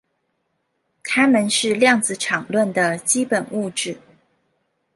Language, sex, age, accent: Chinese, female, 19-29, 出生地：黑龙江省